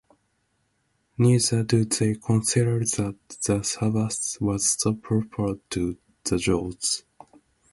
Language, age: English, 19-29